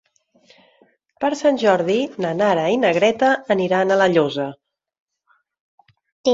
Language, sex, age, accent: Catalan, female, 40-49, Oriental